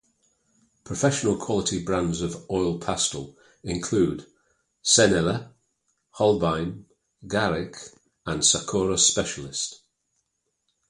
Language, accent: English, United States English